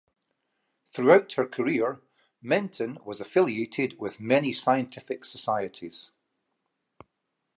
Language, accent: English, Scottish English